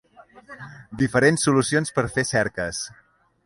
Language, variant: Catalan, Central